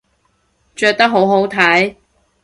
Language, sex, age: Cantonese, female, 30-39